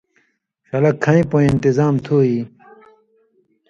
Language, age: Indus Kohistani, 30-39